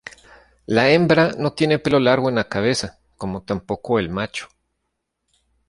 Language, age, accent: Spanish, 30-39, México